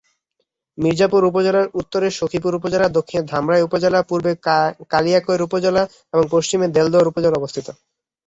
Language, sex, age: Bengali, male, under 19